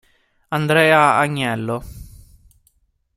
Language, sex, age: Italian, male, 19-29